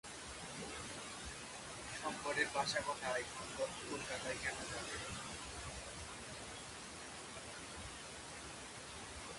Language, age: Bengali, 19-29